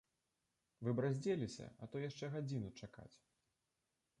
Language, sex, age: Belarusian, male, 19-29